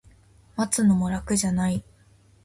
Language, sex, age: Japanese, female, 19-29